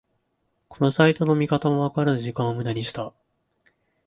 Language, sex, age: Japanese, male, 19-29